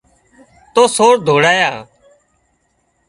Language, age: Wadiyara Koli, 19-29